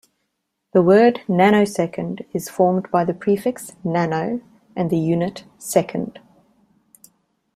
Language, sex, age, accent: English, female, 30-39, Southern African (South Africa, Zimbabwe, Namibia)